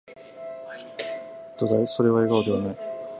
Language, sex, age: Japanese, male, 19-29